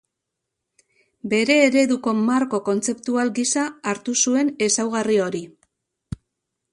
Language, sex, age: Basque, female, 50-59